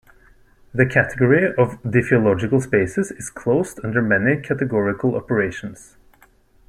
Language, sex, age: English, male, 19-29